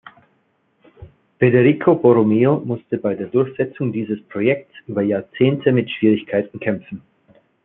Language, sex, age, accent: German, male, 40-49, Österreichisches Deutsch